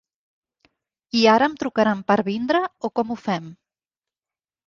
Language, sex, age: Catalan, female, 40-49